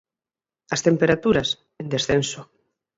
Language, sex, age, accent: Galician, female, 40-49, Central (gheada)